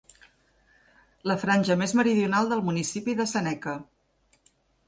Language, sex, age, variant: Catalan, female, 50-59, Central